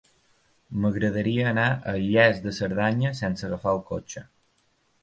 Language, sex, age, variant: Catalan, male, 19-29, Balear